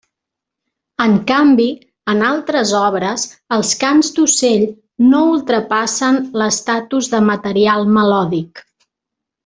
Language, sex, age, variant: Catalan, female, 40-49, Central